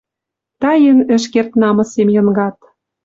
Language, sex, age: Western Mari, female, 30-39